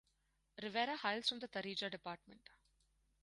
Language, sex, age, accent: English, female, 19-29, India and South Asia (India, Pakistan, Sri Lanka)